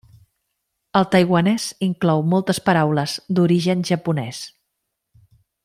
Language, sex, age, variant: Catalan, female, 50-59, Central